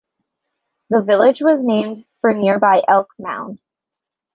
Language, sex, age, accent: English, female, 19-29, United States English